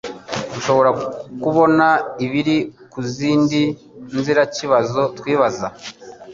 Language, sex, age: Kinyarwanda, male, 40-49